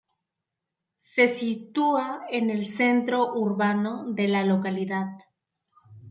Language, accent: Spanish, Andino-Pacífico: Colombia, Perú, Ecuador, oeste de Bolivia y Venezuela andina